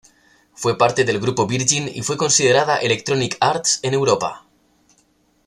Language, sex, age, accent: Spanish, male, 19-29, España: Norte peninsular (Asturias, Castilla y León, Cantabria, País Vasco, Navarra, Aragón, La Rioja, Guadalajara, Cuenca)